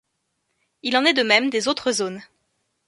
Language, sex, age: French, female, 19-29